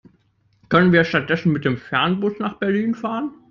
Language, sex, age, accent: German, male, 19-29, Deutschland Deutsch